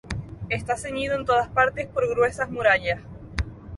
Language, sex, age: Spanish, female, 19-29